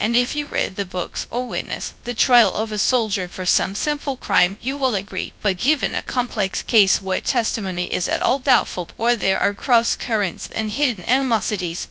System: TTS, GradTTS